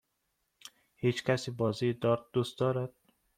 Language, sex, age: Persian, male, 19-29